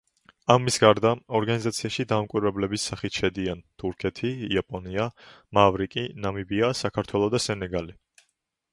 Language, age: Georgian, under 19